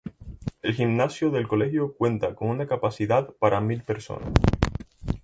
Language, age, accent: Spanish, 19-29, España: Islas Canarias